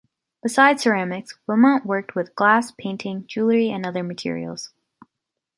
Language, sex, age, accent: English, female, 19-29, Canadian English